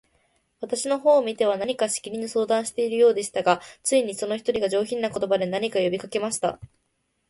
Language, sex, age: Japanese, female, 19-29